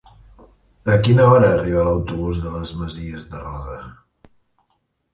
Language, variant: Catalan, Septentrional